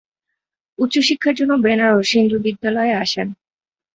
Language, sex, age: Bengali, female, 19-29